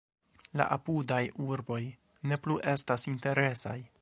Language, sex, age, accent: Esperanto, male, 19-29, Internacia